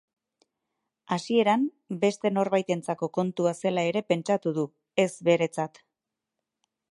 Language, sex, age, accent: Basque, female, 30-39, Erdialdekoa edo Nafarra (Gipuzkoa, Nafarroa)